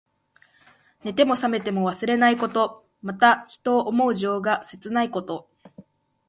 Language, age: Japanese, 19-29